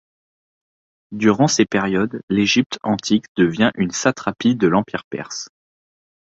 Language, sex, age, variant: French, male, 19-29, Français de métropole